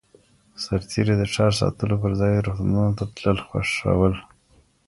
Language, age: Pashto, 30-39